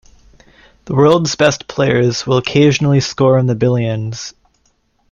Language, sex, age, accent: English, male, 19-29, Canadian English